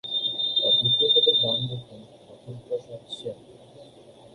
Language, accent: Bengali, Native; fluent